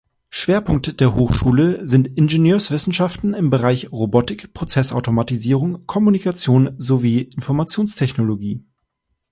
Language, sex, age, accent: German, male, 30-39, Deutschland Deutsch